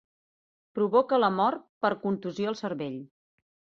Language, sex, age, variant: Catalan, female, 40-49, Central